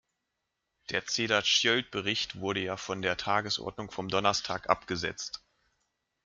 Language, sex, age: German, male, 19-29